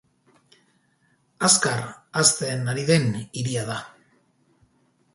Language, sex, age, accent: Basque, male, 40-49, Mendebalekoa (Araba, Bizkaia, Gipuzkoako mendebaleko herri batzuk)